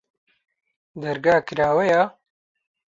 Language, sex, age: Central Kurdish, male, 19-29